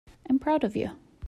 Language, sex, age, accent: English, female, 30-39, United States English